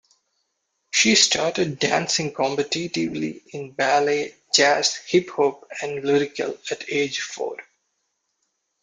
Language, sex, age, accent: English, male, 19-29, India and South Asia (India, Pakistan, Sri Lanka)